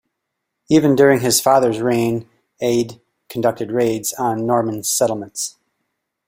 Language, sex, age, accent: English, male, 50-59, United States English